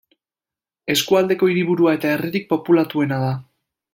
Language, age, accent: Basque, 19-29, Mendebalekoa (Araba, Bizkaia, Gipuzkoako mendebaleko herri batzuk)